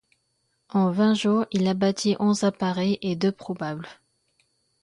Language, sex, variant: French, female, Français de métropole